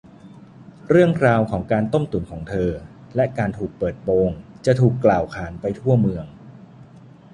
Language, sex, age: Thai, male, 40-49